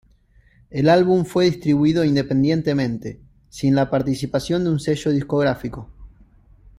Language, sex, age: Spanish, male, 30-39